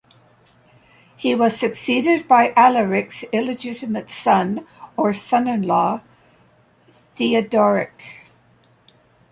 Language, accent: English, Canadian English